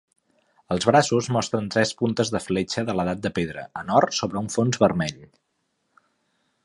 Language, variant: Catalan, Central